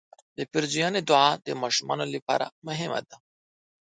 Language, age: Pashto, 19-29